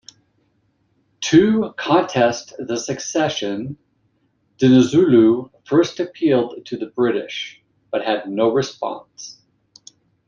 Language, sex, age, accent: English, male, 50-59, United States English